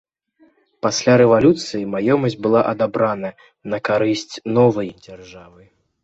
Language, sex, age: Belarusian, male, under 19